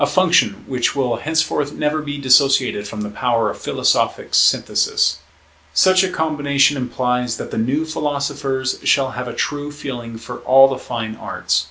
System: none